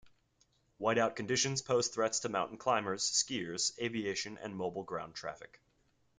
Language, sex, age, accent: English, male, 19-29, United States English